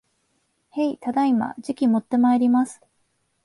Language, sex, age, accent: Japanese, female, 19-29, 関東